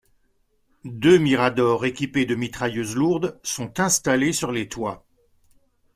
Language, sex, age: French, male, 60-69